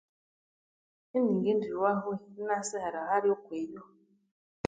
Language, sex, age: Konzo, female, 30-39